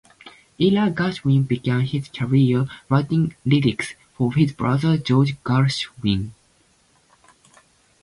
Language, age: English, 19-29